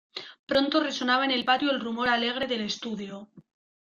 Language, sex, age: Spanish, female, 19-29